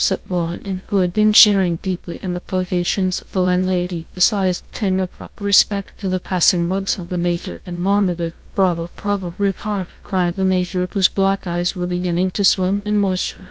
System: TTS, GlowTTS